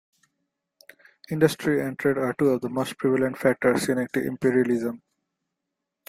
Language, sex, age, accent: English, male, 19-29, India and South Asia (India, Pakistan, Sri Lanka)